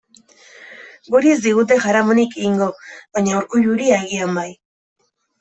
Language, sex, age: Basque, female, 30-39